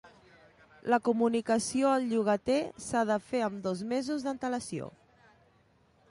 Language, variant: Catalan, Nord-Occidental